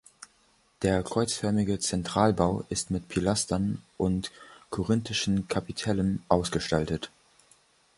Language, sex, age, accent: German, male, under 19, Deutschland Deutsch